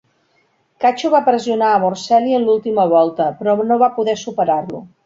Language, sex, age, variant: Catalan, female, 50-59, Central